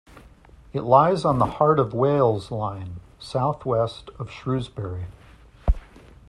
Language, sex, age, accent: English, male, 50-59, United States English